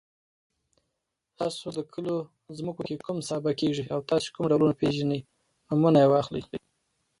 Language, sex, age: Pashto, male, 30-39